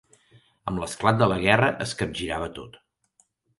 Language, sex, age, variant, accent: Catalan, male, 40-49, Central, tarragoní